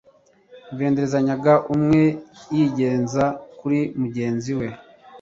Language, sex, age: Kinyarwanda, male, 40-49